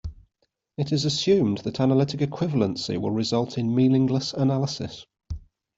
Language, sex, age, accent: English, male, 30-39, England English